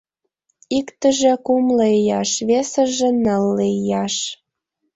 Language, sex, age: Mari, female, 19-29